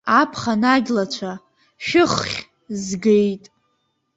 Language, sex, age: Abkhazian, female, under 19